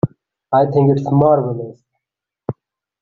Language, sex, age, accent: English, male, 19-29, India and South Asia (India, Pakistan, Sri Lanka)